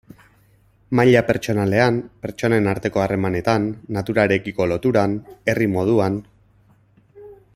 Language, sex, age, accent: Basque, male, 30-39, Erdialdekoa edo Nafarra (Gipuzkoa, Nafarroa)